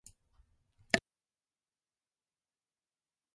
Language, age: Japanese, 50-59